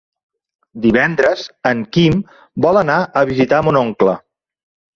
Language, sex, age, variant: Catalan, male, 40-49, Central